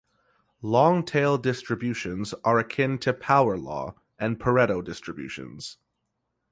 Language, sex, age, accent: English, male, 19-29, Canadian English